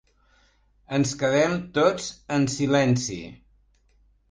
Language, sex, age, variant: Catalan, male, 70-79, Central